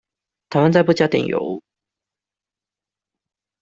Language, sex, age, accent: Chinese, male, 19-29, 出生地：新北市